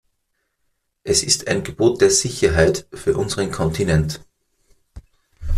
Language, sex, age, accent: German, male, 30-39, Österreichisches Deutsch